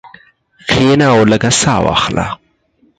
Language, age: Pashto, 19-29